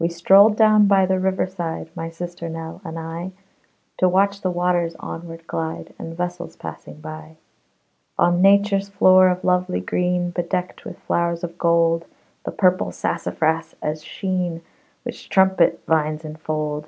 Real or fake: real